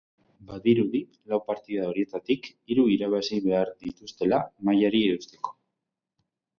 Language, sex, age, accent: Basque, male, 19-29, Mendebalekoa (Araba, Bizkaia, Gipuzkoako mendebaleko herri batzuk)